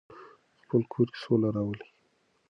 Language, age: Pashto, 30-39